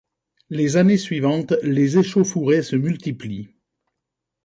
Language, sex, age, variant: French, male, 50-59, Français de métropole